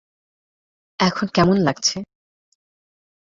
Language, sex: Bengali, female